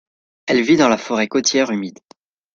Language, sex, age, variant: French, male, under 19, Français de métropole